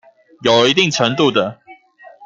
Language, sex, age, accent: Chinese, male, 19-29, 出生地：新北市